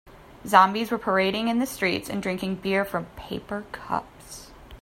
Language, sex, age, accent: English, female, 30-39, United States English